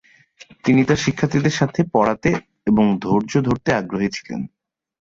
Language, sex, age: Bengali, male, 30-39